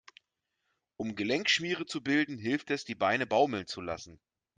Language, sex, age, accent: German, male, 40-49, Deutschland Deutsch